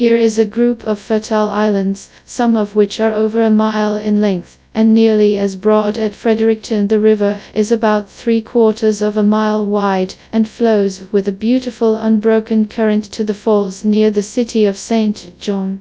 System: TTS, FastPitch